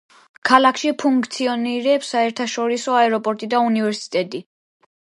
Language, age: Georgian, under 19